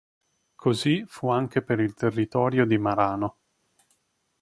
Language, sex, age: Italian, male, 30-39